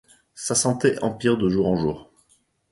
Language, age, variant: French, 30-39, Français de métropole